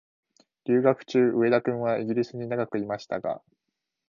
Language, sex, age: Japanese, male, 19-29